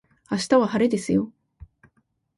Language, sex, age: Japanese, female, 19-29